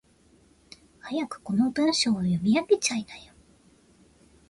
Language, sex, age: Japanese, female, 30-39